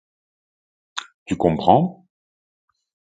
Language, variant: French, Français de métropole